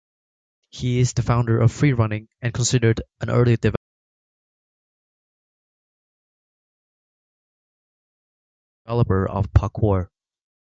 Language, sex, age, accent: English, male, 19-29, United States English